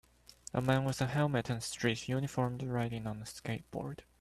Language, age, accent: English, under 19, United States English